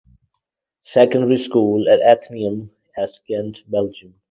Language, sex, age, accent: English, male, 19-29, England English